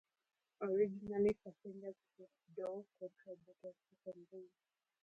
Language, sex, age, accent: English, female, 19-29, United States English